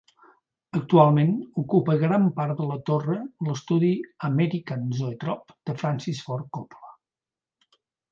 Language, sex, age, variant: Catalan, male, 60-69, Central